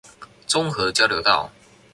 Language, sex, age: Chinese, male, under 19